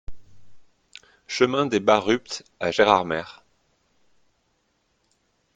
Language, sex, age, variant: French, male, 30-39, Français de métropole